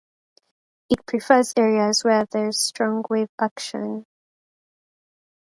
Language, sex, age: English, female, 19-29